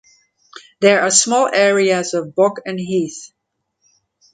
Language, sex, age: English, female, 50-59